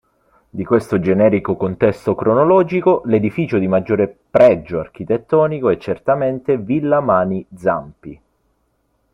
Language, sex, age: Italian, male, 19-29